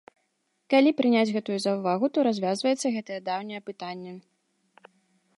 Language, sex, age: Belarusian, female, 19-29